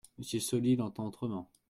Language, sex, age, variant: French, male, 19-29, Français de métropole